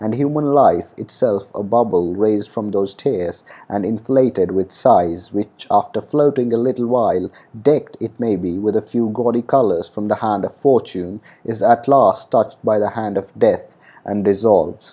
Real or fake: real